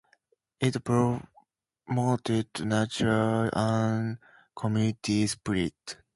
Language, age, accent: English, 19-29, United States English